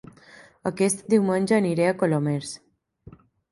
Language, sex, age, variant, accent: Catalan, female, 19-29, Balear, mallorquí